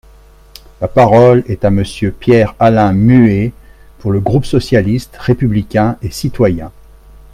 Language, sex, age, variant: French, male, 60-69, Français de métropole